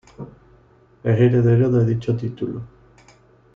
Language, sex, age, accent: Spanish, male, 30-39, España: Sur peninsular (Andalucia, Extremadura, Murcia)